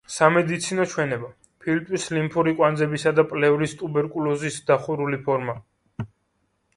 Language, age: Georgian, 19-29